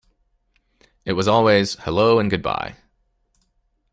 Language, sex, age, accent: English, male, 40-49, United States English